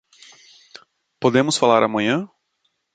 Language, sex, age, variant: Portuguese, male, 30-39, Portuguese (Brasil)